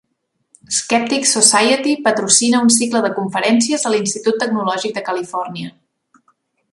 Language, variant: Catalan, Central